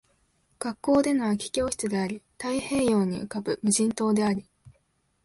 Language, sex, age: Japanese, female, 19-29